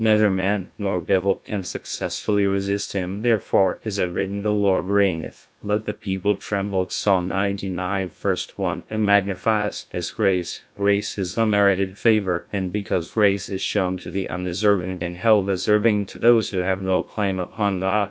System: TTS, GlowTTS